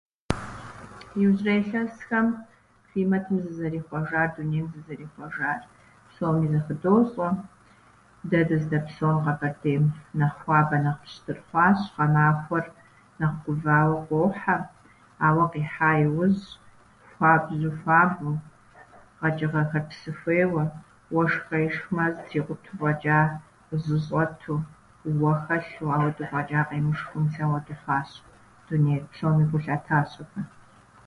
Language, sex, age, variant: Kabardian, female, 50-59, Адыгэбзэ (Къэбэрдей, Кирил, Урысей)